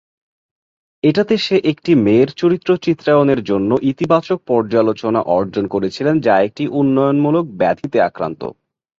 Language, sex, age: Bengali, male, 19-29